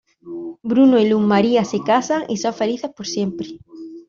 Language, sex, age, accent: Spanish, female, 19-29, España: Sur peninsular (Andalucia, Extremadura, Murcia)